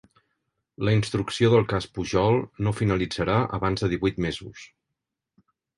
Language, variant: Catalan, Central